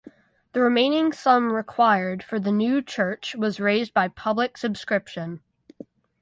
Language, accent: English, United States English